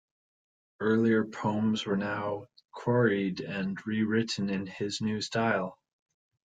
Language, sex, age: English, male, 30-39